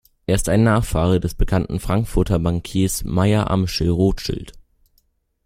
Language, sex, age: German, male, under 19